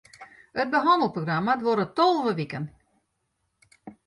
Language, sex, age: Western Frisian, female, 60-69